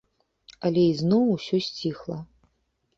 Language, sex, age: Belarusian, female, 30-39